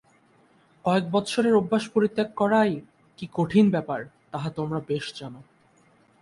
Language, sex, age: Bengali, male, 19-29